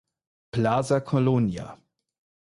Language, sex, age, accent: German, male, 30-39, Deutschland Deutsch